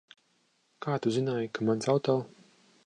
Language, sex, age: Latvian, male, 40-49